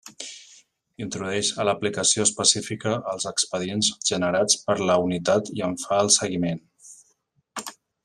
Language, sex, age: Catalan, male, 40-49